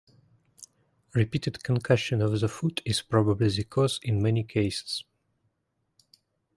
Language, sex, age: English, male, 19-29